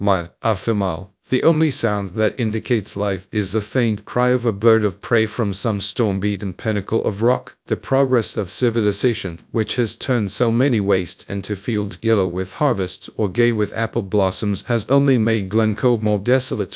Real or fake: fake